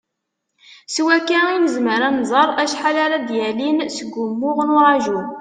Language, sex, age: Kabyle, female, 19-29